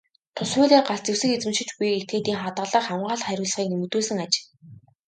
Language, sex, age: Mongolian, female, 19-29